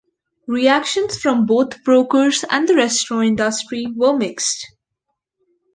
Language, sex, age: English, female, under 19